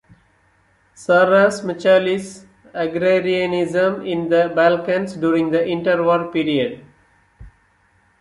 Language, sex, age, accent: English, male, 30-39, India and South Asia (India, Pakistan, Sri Lanka)